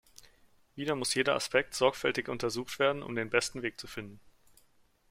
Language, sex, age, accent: German, male, 30-39, Deutschland Deutsch